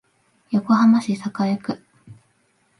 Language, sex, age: Japanese, female, 19-29